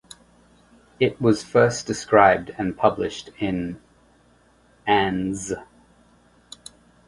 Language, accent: English, England English